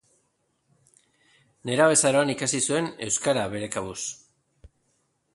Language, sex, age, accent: Basque, male, 50-59, Erdialdekoa edo Nafarra (Gipuzkoa, Nafarroa)